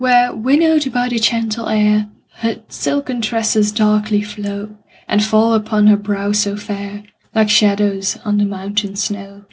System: none